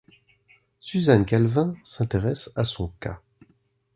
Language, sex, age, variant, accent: French, male, 40-49, Français d'Europe, Français de Suisse